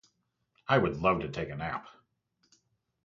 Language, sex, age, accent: English, male, 30-39, United States English